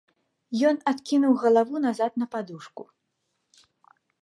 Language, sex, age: Belarusian, female, 19-29